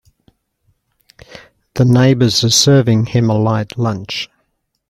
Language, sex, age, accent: English, male, 60-69, Australian English